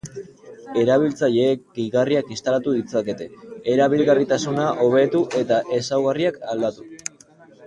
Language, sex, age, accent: Basque, male, 19-29, Erdialdekoa edo Nafarra (Gipuzkoa, Nafarroa)